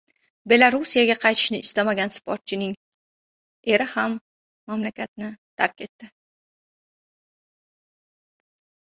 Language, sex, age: Uzbek, female, 30-39